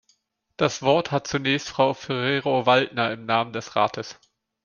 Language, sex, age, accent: German, male, 19-29, Deutschland Deutsch